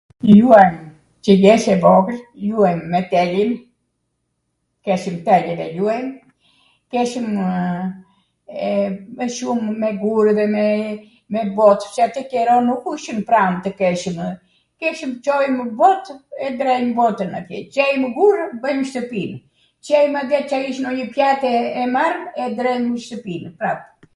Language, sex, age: Arvanitika Albanian, female, 70-79